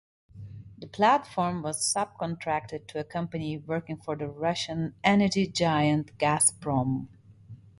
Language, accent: English, United States English